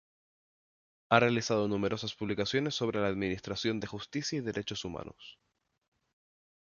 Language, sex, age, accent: Spanish, male, 19-29, España: Islas Canarias